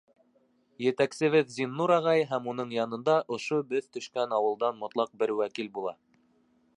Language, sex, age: Bashkir, male, 19-29